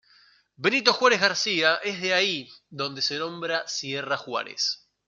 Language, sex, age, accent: Spanish, male, 19-29, Rioplatense: Argentina, Uruguay, este de Bolivia, Paraguay